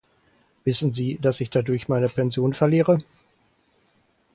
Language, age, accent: German, 60-69, Deutschland Deutsch